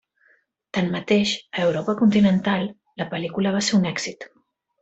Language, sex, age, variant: Catalan, female, 50-59, Central